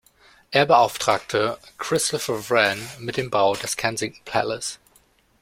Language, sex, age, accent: German, male, 19-29, Deutschland Deutsch